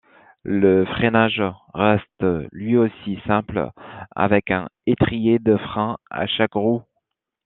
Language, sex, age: French, male, 30-39